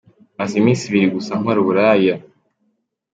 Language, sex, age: Kinyarwanda, male, under 19